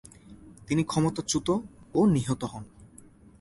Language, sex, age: Bengali, male, 19-29